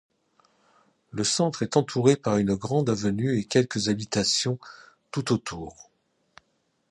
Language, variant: French, Français de métropole